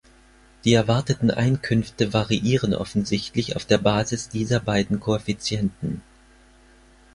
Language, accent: German, Deutschland Deutsch